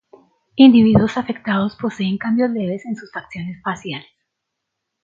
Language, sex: Spanish, female